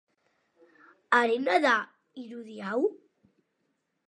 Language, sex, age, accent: Basque, male, 30-39, Mendebalekoa (Araba, Bizkaia, Gipuzkoako mendebaleko herri batzuk)